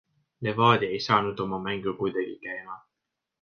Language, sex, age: Estonian, male, 19-29